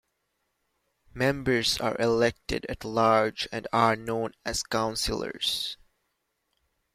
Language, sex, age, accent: English, male, 19-29, West Indies and Bermuda (Bahamas, Bermuda, Jamaica, Trinidad)